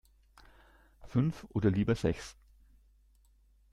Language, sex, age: German, male, 60-69